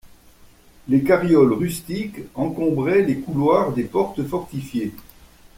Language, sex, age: French, male, 70-79